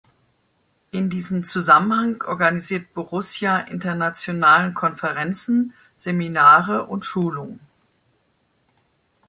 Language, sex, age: German, male, 50-59